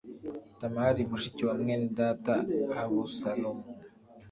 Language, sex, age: Kinyarwanda, male, 19-29